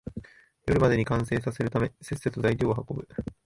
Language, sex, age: Japanese, male, 19-29